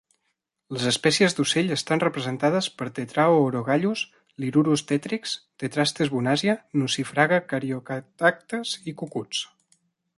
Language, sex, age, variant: Catalan, male, 19-29, Central